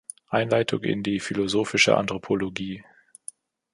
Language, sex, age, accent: German, male, 19-29, Deutschland Deutsch